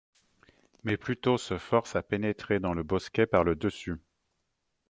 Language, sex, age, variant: French, male, 40-49, Français de métropole